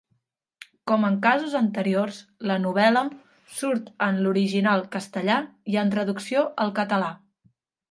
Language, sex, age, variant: Catalan, female, 30-39, Central